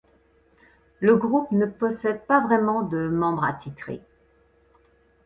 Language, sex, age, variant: French, female, 50-59, Français de métropole